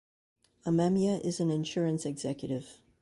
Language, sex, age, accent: English, female, 50-59, West Indies and Bermuda (Bahamas, Bermuda, Jamaica, Trinidad)